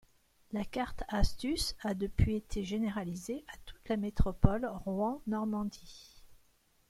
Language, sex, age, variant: French, female, 40-49, Français de métropole